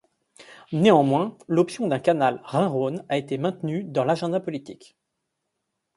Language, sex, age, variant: French, male, 30-39, Français de métropole